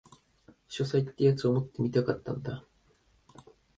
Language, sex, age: Japanese, male, 19-29